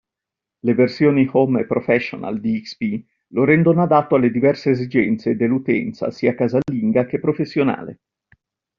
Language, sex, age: Italian, male, 50-59